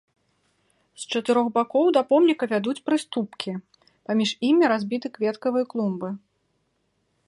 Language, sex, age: Belarusian, female, 30-39